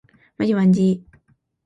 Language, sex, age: Japanese, female, 19-29